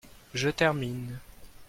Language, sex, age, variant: French, male, under 19, Français de métropole